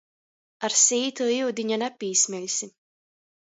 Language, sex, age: Latgalian, female, 19-29